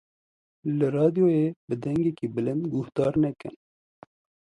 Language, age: Kurdish, 30-39